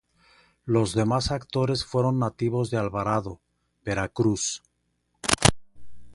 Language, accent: Spanish, México